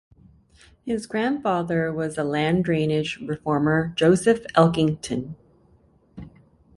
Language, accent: English, Canadian English